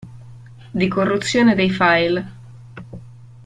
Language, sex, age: Italian, female, 19-29